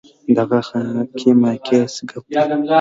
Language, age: Pashto, under 19